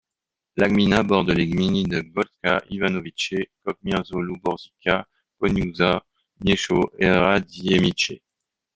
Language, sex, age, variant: French, male, 40-49, Français de métropole